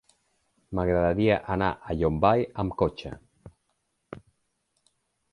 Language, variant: Catalan, Central